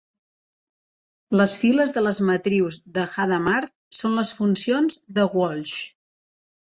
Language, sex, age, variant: Catalan, female, 40-49, Central